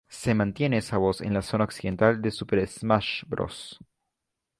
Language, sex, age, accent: Spanish, male, under 19, Andino-Pacífico: Colombia, Perú, Ecuador, oeste de Bolivia y Venezuela andina